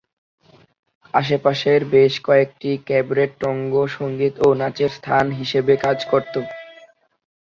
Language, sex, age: Bengali, male, 40-49